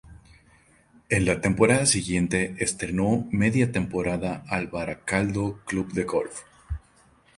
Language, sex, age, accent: Spanish, male, 30-39, México